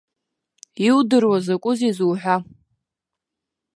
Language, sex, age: Abkhazian, female, under 19